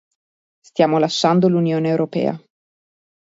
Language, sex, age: Italian, female, 30-39